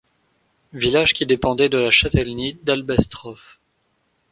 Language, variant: French, Français de métropole